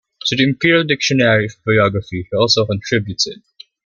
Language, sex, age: English, male, 19-29